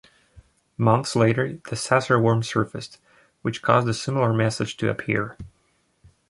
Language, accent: English, United States English